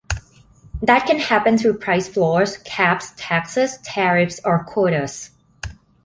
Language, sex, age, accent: English, female, 19-29, United States English